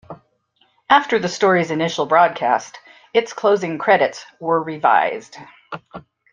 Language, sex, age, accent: English, female, 60-69, United States English